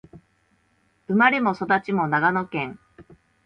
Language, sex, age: Japanese, female, 30-39